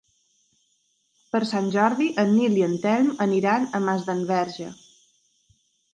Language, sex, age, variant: Catalan, female, 30-39, Balear